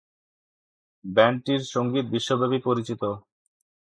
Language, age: Bengali, 30-39